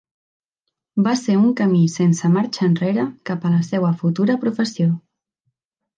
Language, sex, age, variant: Catalan, female, 19-29, Septentrional